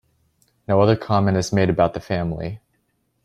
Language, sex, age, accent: English, male, 19-29, United States English